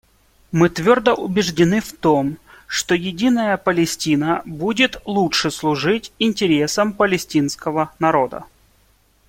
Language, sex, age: Russian, male, 19-29